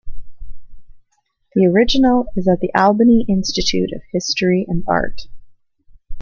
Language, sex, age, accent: English, female, 30-39, United States English